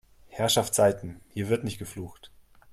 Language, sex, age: German, male, 30-39